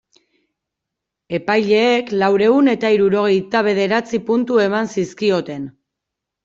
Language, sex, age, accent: Basque, female, 30-39, Erdialdekoa edo Nafarra (Gipuzkoa, Nafarroa)